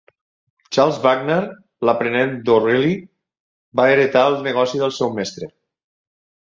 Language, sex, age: Catalan, male, 50-59